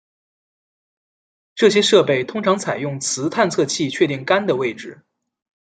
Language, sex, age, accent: Chinese, male, 19-29, 出生地：辽宁省